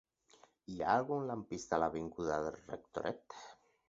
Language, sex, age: Catalan, male, 50-59